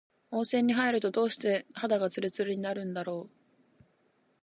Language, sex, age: Japanese, female, 19-29